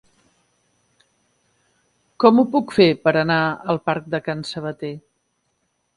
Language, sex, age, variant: Catalan, female, 50-59, Central